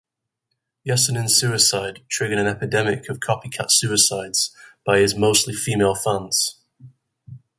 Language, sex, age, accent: English, male, 19-29, England English